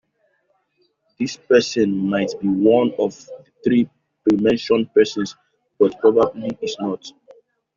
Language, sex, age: English, male, 19-29